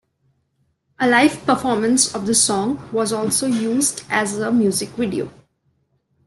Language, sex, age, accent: English, female, 19-29, India and South Asia (India, Pakistan, Sri Lanka)